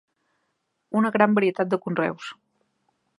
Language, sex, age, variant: Catalan, female, 30-39, Central